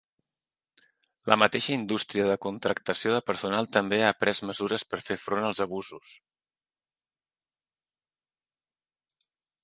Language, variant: Catalan, Central